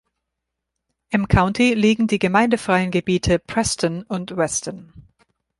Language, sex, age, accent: German, female, 30-39, Deutschland Deutsch